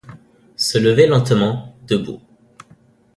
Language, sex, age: French, male, under 19